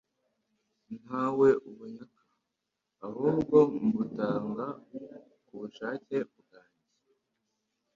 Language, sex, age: Kinyarwanda, male, under 19